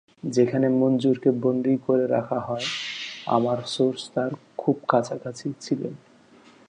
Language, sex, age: Bengali, male, 19-29